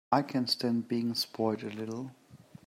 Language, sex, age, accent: English, male, 30-39, Australian English